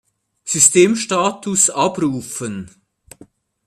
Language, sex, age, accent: German, male, 40-49, Schweizerdeutsch